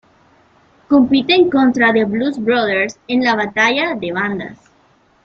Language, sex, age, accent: Spanish, female, 19-29, América central